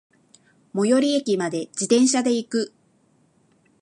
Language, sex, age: Japanese, female, 50-59